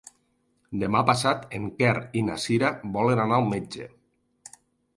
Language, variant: Catalan, Nord-Occidental